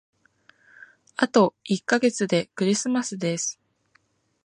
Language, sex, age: Japanese, female, 19-29